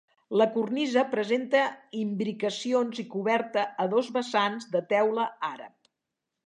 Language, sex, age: Catalan, female, 60-69